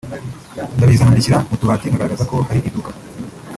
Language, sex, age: Kinyarwanda, male, 19-29